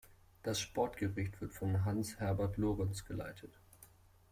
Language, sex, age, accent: German, male, 30-39, Deutschland Deutsch